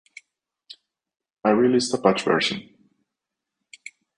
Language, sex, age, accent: English, male, 30-39, United States English